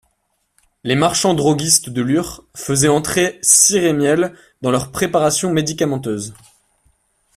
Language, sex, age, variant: French, male, 19-29, Français de métropole